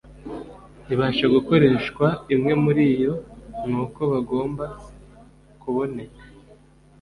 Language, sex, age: Kinyarwanda, male, 19-29